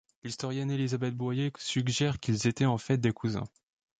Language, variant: French, Français de métropole